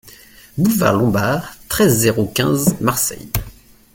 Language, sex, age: French, male, 19-29